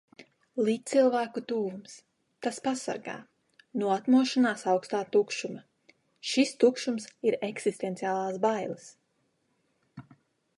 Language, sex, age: Latvian, female, 19-29